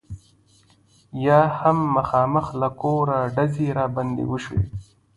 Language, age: Pashto, 19-29